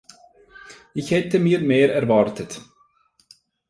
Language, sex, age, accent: German, male, 30-39, Schweizerdeutsch